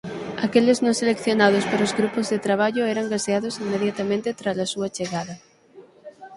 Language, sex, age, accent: Galician, female, 19-29, Atlántico (seseo e gheada); Normativo (estándar)